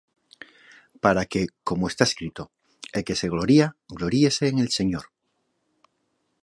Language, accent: Spanish, España: Norte peninsular (Asturias, Castilla y León, Cantabria, País Vasco, Navarra, Aragón, La Rioja, Guadalajara, Cuenca)